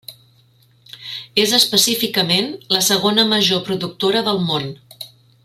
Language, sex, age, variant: Catalan, female, 50-59, Central